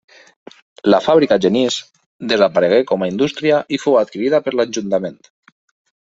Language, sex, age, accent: Catalan, male, 30-39, valencià